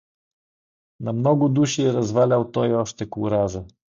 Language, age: Bulgarian, 60-69